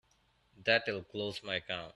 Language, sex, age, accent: English, male, 30-39, India and South Asia (India, Pakistan, Sri Lanka)